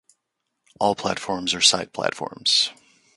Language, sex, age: English, male, 40-49